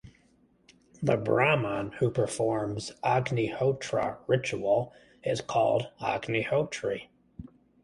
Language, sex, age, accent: English, male, 30-39, United States English